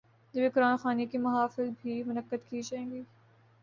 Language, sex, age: Urdu, female, 19-29